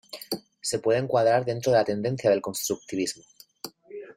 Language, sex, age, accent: Spanish, male, 19-29, España: Centro-Sur peninsular (Madrid, Toledo, Castilla-La Mancha)